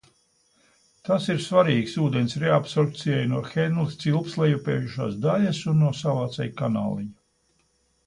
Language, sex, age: Latvian, male, 70-79